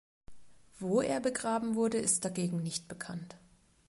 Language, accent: German, Deutschland Deutsch